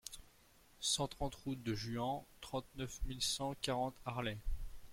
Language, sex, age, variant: French, male, 19-29, Français de métropole